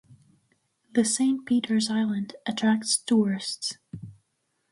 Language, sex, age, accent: English, female, under 19, United States English; England English